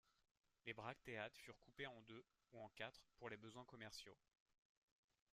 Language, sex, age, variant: French, male, 30-39, Français de métropole